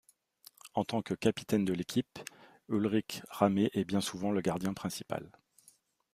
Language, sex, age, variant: French, male, 40-49, Français de métropole